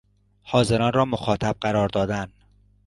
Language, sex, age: Persian, male, 50-59